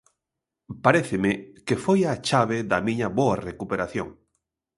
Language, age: Galician, 50-59